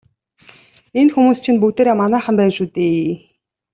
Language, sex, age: Mongolian, female, 19-29